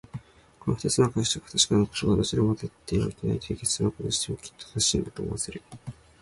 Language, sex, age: Japanese, male, 19-29